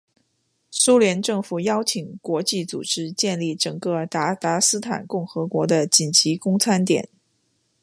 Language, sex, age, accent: Chinese, female, 30-39, 出生地：广东省